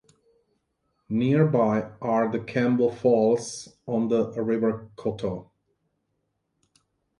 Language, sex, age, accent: English, male, 40-49, England English